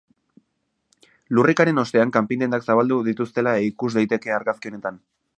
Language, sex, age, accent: Basque, male, 30-39, Mendebalekoa (Araba, Bizkaia, Gipuzkoako mendebaleko herri batzuk)